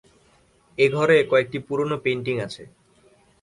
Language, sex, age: Bengali, male, 19-29